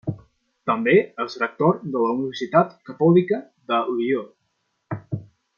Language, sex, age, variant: Catalan, male, 19-29, Central